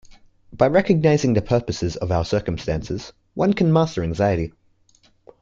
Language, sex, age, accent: English, male, under 19, Australian English